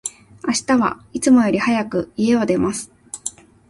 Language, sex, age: Japanese, female, 19-29